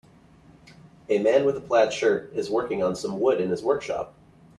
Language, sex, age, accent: English, male, 30-39, United States English